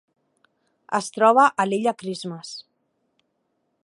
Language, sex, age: Catalan, female, 30-39